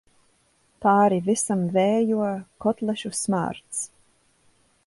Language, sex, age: Latvian, female, 30-39